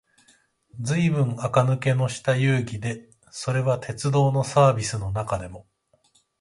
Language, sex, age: Japanese, male, 30-39